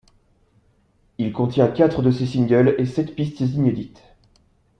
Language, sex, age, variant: French, male, 30-39, Français de métropole